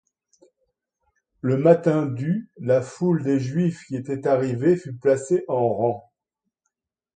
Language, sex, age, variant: French, male, 60-69, Français de métropole